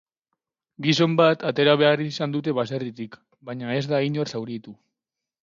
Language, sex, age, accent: Basque, male, 19-29, Mendebalekoa (Araba, Bizkaia, Gipuzkoako mendebaleko herri batzuk)